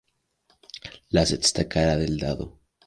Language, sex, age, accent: Spanish, male, under 19, México